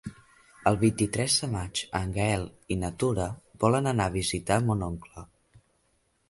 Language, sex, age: Catalan, male, under 19